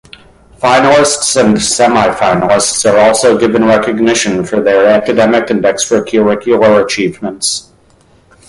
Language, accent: English, United States English